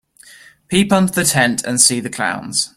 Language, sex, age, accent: English, male, 19-29, England English